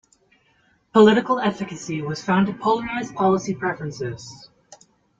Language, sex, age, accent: English, male, 19-29, United States English